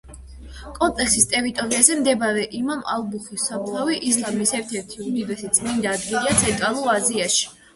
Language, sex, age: Georgian, female, 90+